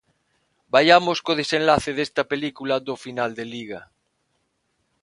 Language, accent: Galician, Normativo (estándar); Neofalante